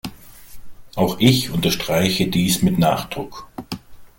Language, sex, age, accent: German, male, 40-49, Deutschland Deutsch